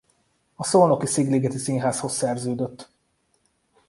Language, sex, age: Hungarian, male, 30-39